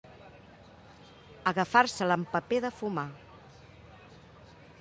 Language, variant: Catalan, Central